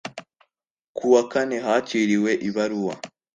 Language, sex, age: Kinyarwanda, male, under 19